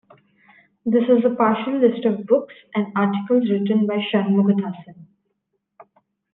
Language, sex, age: English, female, 19-29